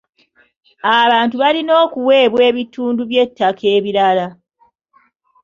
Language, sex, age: Ganda, female, 30-39